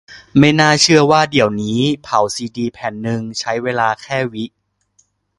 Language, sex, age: Thai, male, 19-29